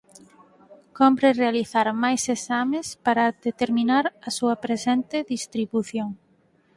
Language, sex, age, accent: Galician, female, 19-29, Normativo (estándar)